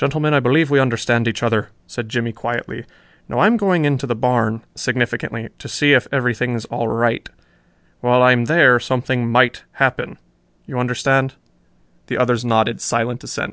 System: none